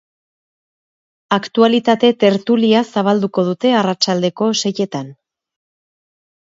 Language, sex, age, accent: Basque, female, 40-49, Erdialdekoa edo Nafarra (Gipuzkoa, Nafarroa)